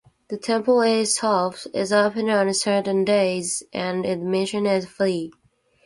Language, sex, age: English, female, 19-29